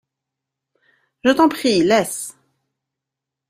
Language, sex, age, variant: French, female, 40-49, Français de métropole